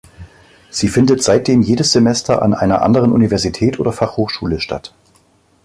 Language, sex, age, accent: German, male, 40-49, Deutschland Deutsch